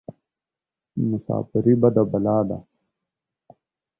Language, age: Pashto, 19-29